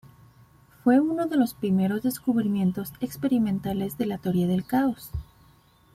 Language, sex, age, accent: Spanish, female, 30-39, México